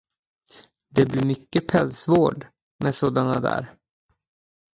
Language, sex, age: Swedish, male, 30-39